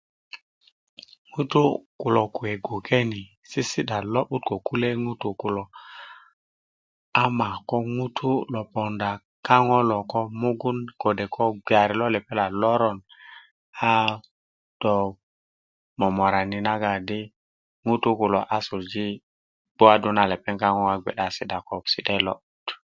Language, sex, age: Kuku, male, 30-39